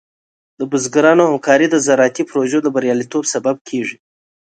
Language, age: Pashto, 30-39